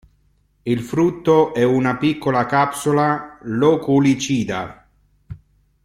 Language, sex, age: Italian, male, 50-59